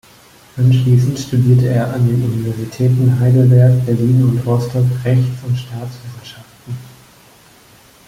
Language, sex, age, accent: German, male, 19-29, Deutschland Deutsch